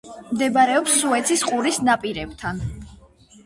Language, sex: Georgian, female